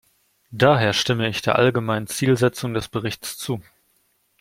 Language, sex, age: German, male, 19-29